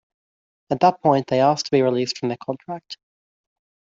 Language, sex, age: English, male, 19-29